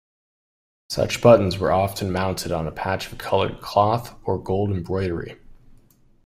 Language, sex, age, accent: English, male, 30-39, United States English